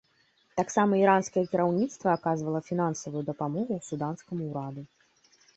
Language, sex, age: Belarusian, female, 30-39